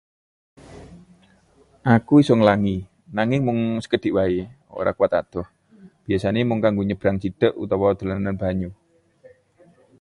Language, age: Javanese, 30-39